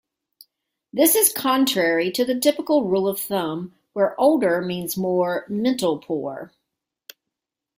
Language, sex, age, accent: English, female, 60-69, United States English